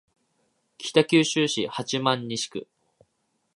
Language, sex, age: Japanese, male, 19-29